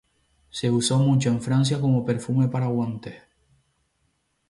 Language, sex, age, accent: Spanish, male, 19-29, España: Islas Canarias